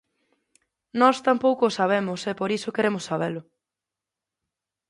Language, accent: Galician, Normativo (estándar)